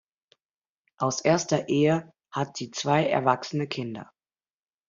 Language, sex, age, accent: German, male, under 19, Deutschland Deutsch